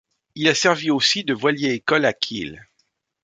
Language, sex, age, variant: French, male, 50-59, Français de métropole